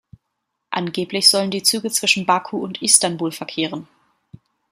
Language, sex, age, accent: German, female, 30-39, Deutschland Deutsch